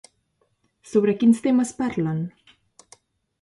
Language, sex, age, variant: Catalan, female, 19-29, Central